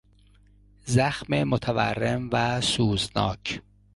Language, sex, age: Persian, male, 50-59